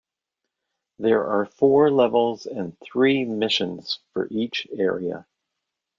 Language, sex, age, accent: English, male, 60-69, United States English